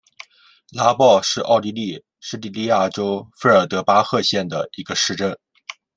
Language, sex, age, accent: Chinese, male, 19-29, 出生地：江苏省